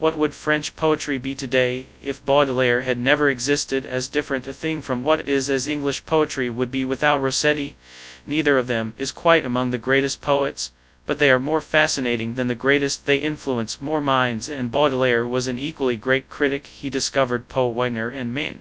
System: TTS, FastPitch